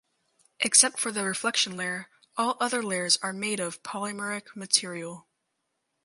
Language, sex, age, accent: English, female, under 19, United States English